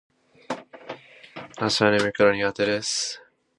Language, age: Japanese, 19-29